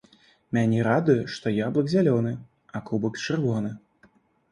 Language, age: Belarusian, 19-29